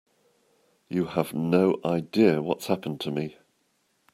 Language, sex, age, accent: English, male, 50-59, England English